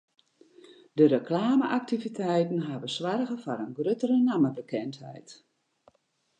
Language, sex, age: Western Frisian, female, 60-69